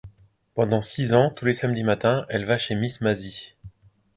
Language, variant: French, Français de métropole